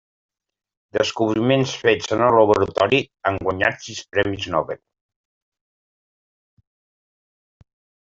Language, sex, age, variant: Catalan, male, 60-69, Nord-Occidental